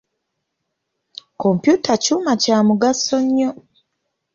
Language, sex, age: Ganda, female, 30-39